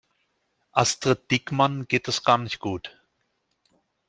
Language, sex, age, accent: German, male, 40-49, Deutschland Deutsch